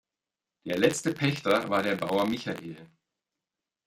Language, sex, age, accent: German, male, 40-49, Deutschland Deutsch